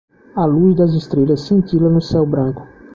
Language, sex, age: Portuguese, male, 30-39